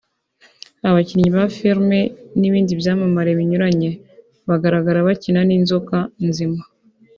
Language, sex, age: Kinyarwanda, female, 19-29